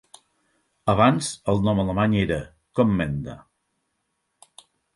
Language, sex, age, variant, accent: Catalan, male, 60-69, Central, central